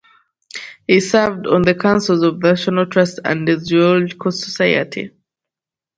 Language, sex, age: English, female, 19-29